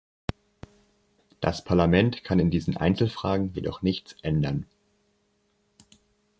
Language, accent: German, Deutschland Deutsch